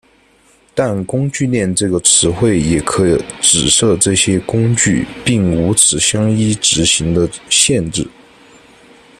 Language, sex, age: Chinese, male, 19-29